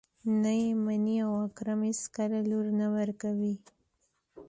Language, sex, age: Pashto, female, 19-29